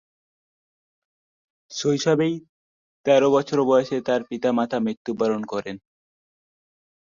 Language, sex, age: Bengali, male, 19-29